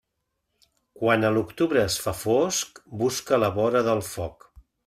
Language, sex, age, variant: Catalan, male, 50-59, Central